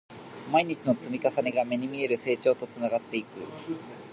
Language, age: Japanese, 19-29